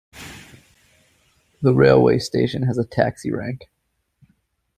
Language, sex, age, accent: English, male, 30-39, United States English